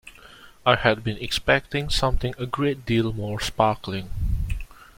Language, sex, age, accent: English, male, 19-29, Singaporean English